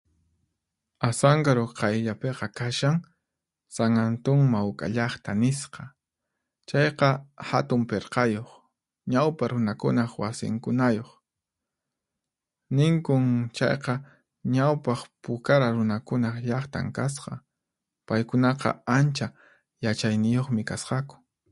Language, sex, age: Puno Quechua, male, 30-39